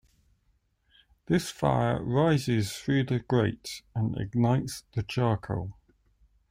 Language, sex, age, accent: English, male, 40-49, England English